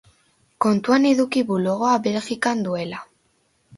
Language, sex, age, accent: Basque, female, under 19, Erdialdekoa edo Nafarra (Gipuzkoa, Nafarroa)